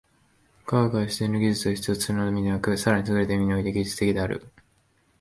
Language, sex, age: Japanese, male, 19-29